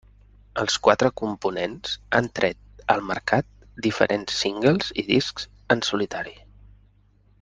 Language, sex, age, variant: Catalan, male, 30-39, Central